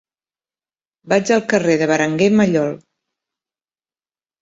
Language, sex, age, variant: Catalan, female, 40-49, Central